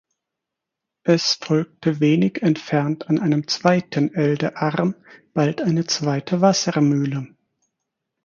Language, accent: German, Deutschland Deutsch